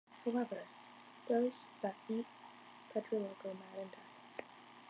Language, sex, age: English, female, under 19